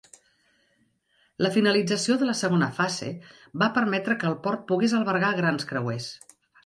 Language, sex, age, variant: Catalan, female, 50-59, Central